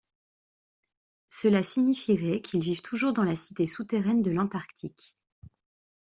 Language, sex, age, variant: French, female, 30-39, Français de métropole